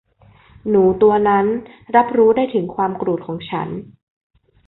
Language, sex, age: Thai, female, 19-29